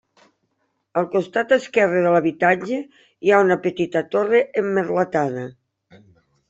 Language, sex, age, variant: Catalan, female, 50-59, Nord-Occidental